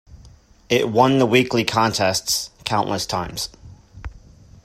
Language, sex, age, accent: English, male, 30-39, United States English